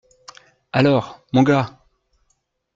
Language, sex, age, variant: French, male, 30-39, Français de métropole